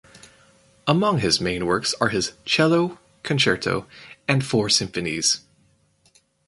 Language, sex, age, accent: English, male, 19-29, United States English